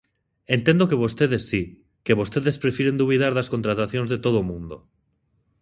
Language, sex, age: Galician, male, 19-29